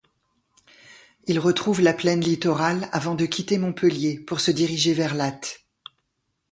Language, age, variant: French, 60-69, Français de métropole